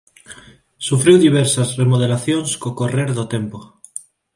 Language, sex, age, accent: Galician, male, 19-29, Neofalante